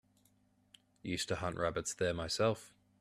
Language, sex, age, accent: English, male, 30-39, Australian English